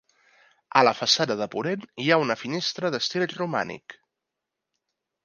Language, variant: Catalan, Central